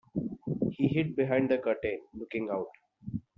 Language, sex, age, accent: English, male, 19-29, India and South Asia (India, Pakistan, Sri Lanka)